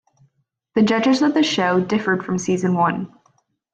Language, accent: English, United States English